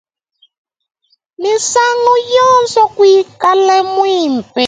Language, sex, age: Luba-Lulua, female, 19-29